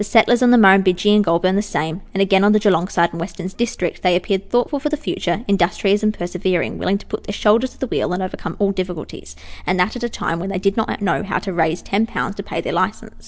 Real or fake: real